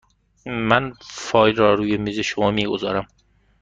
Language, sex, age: Persian, male, 19-29